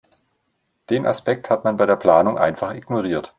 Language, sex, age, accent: German, male, 40-49, Deutschland Deutsch